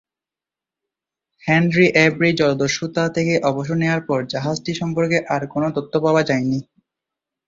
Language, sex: Bengali, male